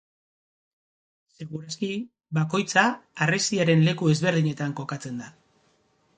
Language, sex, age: Basque, male, 50-59